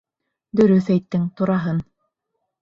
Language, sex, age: Bashkir, female, 30-39